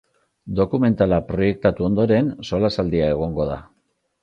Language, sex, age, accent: Basque, male, 50-59, Mendebalekoa (Araba, Bizkaia, Gipuzkoako mendebaleko herri batzuk)